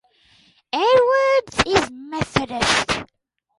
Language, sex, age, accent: English, male, under 19, United States English